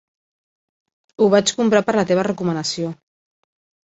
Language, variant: Catalan, Central